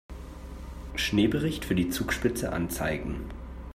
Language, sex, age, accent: German, male, 19-29, Deutschland Deutsch